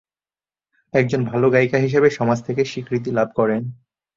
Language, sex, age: Bengali, male, 19-29